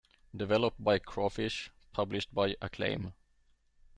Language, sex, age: English, male, 40-49